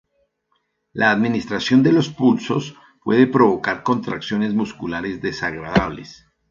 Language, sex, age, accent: Spanish, male, 60-69, Andino-Pacífico: Colombia, Perú, Ecuador, oeste de Bolivia y Venezuela andina